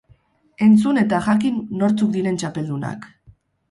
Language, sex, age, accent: Basque, female, 19-29, Erdialdekoa edo Nafarra (Gipuzkoa, Nafarroa)